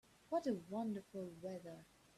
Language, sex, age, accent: English, female, 19-29, England English